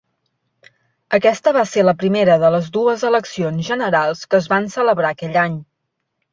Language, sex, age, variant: Catalan, female, 19-29, Central